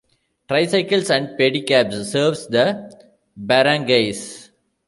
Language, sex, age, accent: English, male, 40-49, India and South Asia (India, Pakistan, Sri Lanka)